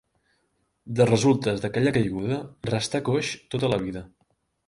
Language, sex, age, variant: Catalan, male, 19-29, Central